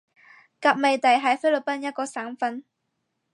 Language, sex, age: Cantonese, female, 19-29